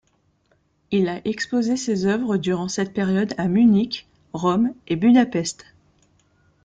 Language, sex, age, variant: French, female, 30-39, Français de métropole